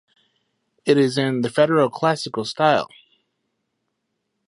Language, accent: English, United States English